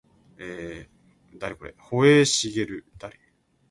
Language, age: Japanese, 19-29